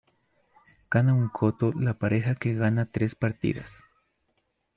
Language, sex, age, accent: Spanish, male, 30-39, Andino-Pacífico: Colombia, Perú, Ecuador, oeste de Bolivia y Venezuela andina